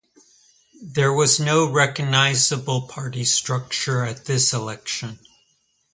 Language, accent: English, United States English